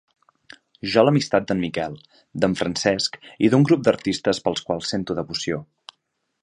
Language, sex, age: Catalan, male, 19-29